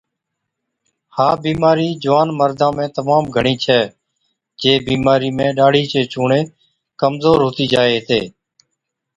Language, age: Od, 40-49